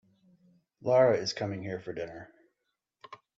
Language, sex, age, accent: English, male, 40-49, United States English